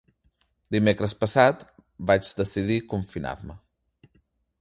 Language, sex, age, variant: Catalan, male, 30-39, Central